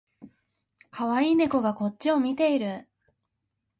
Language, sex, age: Japanese, female, under 19